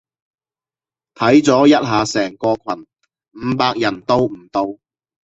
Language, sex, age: Cantonese, male, 40-49